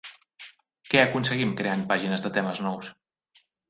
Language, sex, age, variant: Catalan, male, 30-39, Central